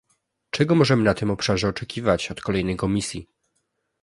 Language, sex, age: Polish, male, 19-29